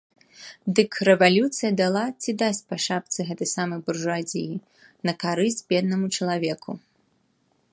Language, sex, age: Belarusian, female, 30-39